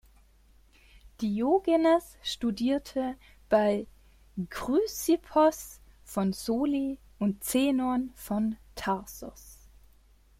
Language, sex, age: German, female, 30-39